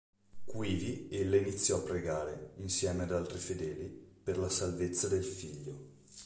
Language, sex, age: Italian, male, 30-39